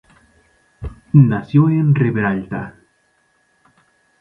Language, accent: Spanish, México